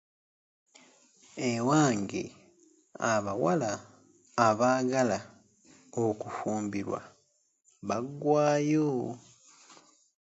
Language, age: Ganda, 19-29